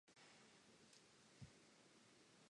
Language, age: English, 19-29